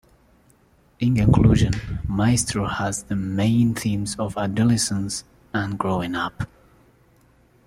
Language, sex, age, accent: English, male, 19-29, United States English